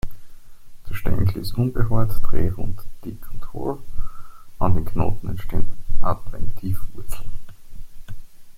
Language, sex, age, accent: German, male, 30-39, Österreichisches Deutsch